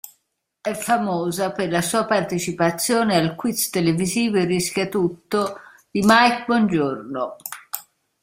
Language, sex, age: Italian, female, 60-69